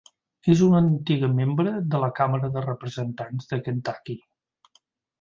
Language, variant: Catalan, Central